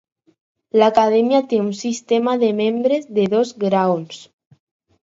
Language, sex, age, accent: Catalan, female, under 19, aprenent (recent, des del castellà)